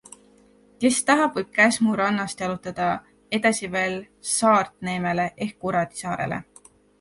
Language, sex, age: Estonian, female, 19-29